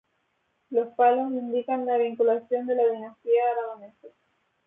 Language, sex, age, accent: Spanish, female, 19-29, España: Islas Canarias